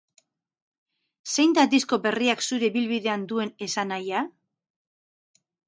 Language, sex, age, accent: Basque, female, 50-59, Mendebalekoa (Araba, Bizkaia, Gipuzkoako mendebaleko herri batzuk)